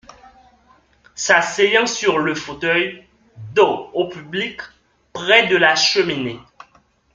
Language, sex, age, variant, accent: French, male, 19-29, Français d'Amérique du Nord, Français du Canada